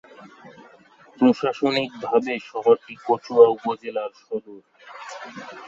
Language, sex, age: Bengali, male, 19-29